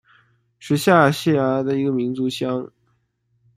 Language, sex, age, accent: Chinese, male, 19-29, 出生地：江苏省